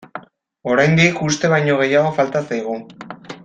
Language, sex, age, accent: Basque, male, under 19, Erdialdekoa edo Nafarra (Gipuzkoa, Nafarroa)